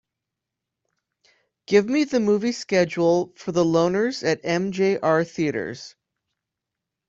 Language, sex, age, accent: English, male, 19-29, United States English